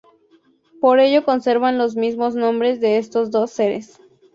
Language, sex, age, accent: Spanish, female, 19-29, México